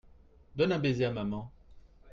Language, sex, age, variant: French, male, 30-39, Français de métropole